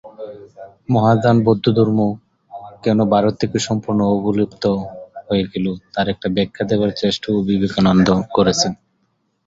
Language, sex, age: Bengali, male, 30-39